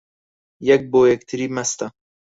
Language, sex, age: Central Kurdish, male, 19-29